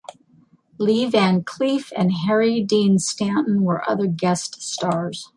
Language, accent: English, United States English